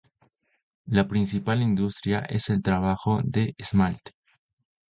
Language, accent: Spanish, Andino-Pacífico: Colombia, Perú, Ecuador, oeste de Bolivia y Venezuela andina